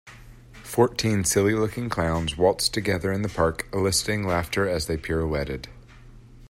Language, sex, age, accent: English, male, 30-39, United States English